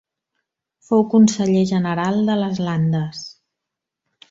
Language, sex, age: Catalan, female, 40-49